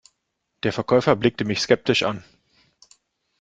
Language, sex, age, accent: German, male, 40-49, Deutschland Deutsch